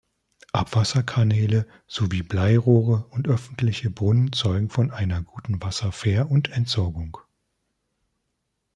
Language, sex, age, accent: German, male, 40-49, Deutschland Deutsch